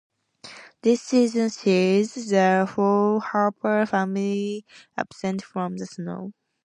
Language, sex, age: English, female, 19-29